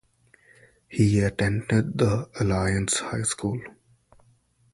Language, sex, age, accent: English, male, 19-29, India and South Asia (India, Pakistan, Sri Lanka)